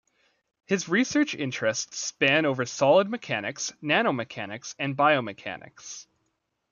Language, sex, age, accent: English, male, 19-29, Canadian English